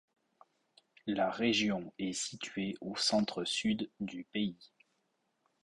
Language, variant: French, Français de métropole